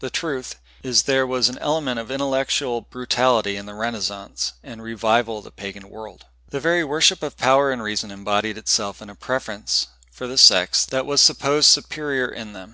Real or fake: real